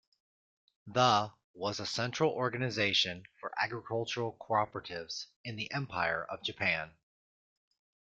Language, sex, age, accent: English, male, 50-59, United States English